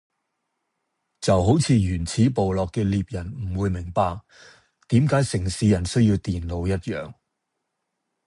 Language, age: Cantonese, 40-49